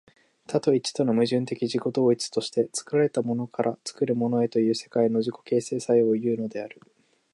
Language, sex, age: Japanese, male, 19-29